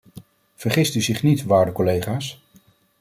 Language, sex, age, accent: Dutch, male, 40-49, Nederlands Nederlands